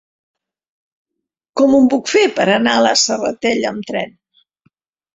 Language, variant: Catalan, Central